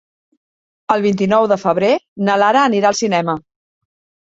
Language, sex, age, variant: Catalan, female, 40-49, Central